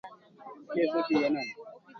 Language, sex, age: Swahili, female, 19-29